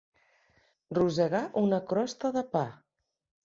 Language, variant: Catalan, Central